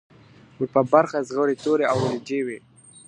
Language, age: Pashto, 19-29